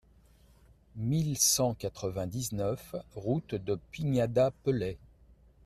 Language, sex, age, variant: French, male, 50-59, Français de métropole